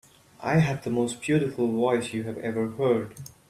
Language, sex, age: English, male, 19-29